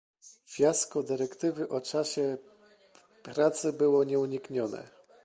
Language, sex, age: Polish, male, 30-39